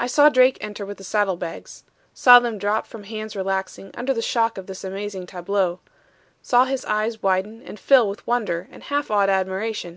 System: none